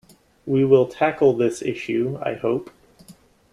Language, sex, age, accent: English, male, 19-29, United States English